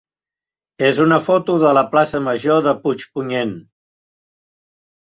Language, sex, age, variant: Catalan, male, 70-79, Central